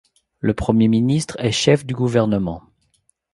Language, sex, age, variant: French, male, 40-49, Français de métropole